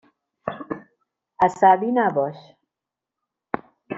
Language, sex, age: Persian, female, 50-59